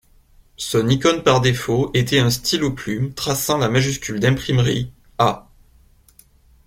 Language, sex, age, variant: French, male, 19-29, Français de métropole